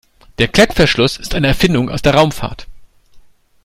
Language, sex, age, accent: German, male, 30-39, Deutschland Deutsch